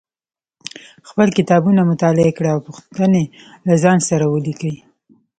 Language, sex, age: Pashto, female, 19-29